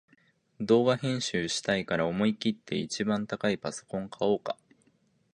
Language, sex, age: Japanese, male, 19-29